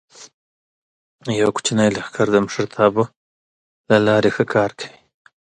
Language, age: Pashto, 19-29